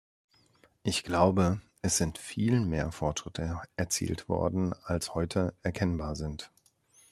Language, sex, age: German, male, 30-39